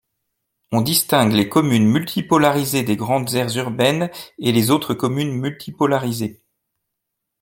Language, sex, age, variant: French, male, 30-39, Français de métropole